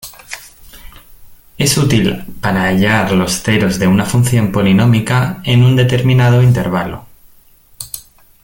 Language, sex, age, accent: Spanish, male, 30-39, España: Centro-Sur peninsular (Madrid, Toledo, Castilla-La Mancha)